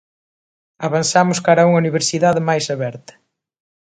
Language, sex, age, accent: Galician, female, 30-39, Atlántico (seseo e gheada)